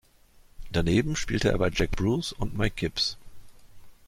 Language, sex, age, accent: German, male, 50-59, Deutschland Deutsch